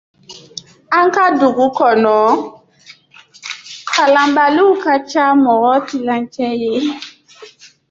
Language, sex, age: Dyula, female, 19-29